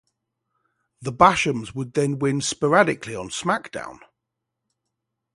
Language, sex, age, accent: English, male, 40-49, England English